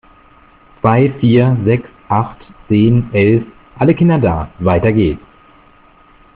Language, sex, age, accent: German, male, 30-39, Deutschland Deutsch